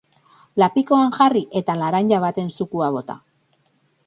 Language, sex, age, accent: Basque, female, 30-39, Mendebalekoa (Araba, Bizkaia, Gipuzkoako mendebaleko herri batzuk)